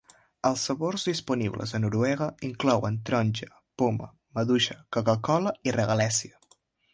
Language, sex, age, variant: Catalan, male, under 19, Central